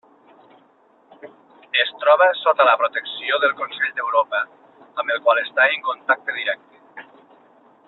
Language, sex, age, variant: Catalan, male, 40-49, Nord-Occidental